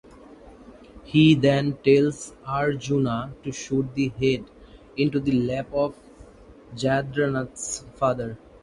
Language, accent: English, United States English